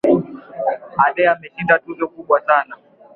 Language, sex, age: Swahili, male, 19-29